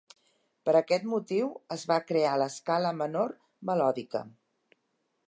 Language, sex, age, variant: Catalan, female, 60-69, Central